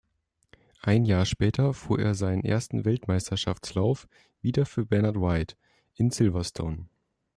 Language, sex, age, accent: German, male, 19-29, Deutschland Deutsch